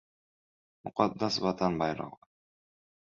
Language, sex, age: Uzbek, male, 19-29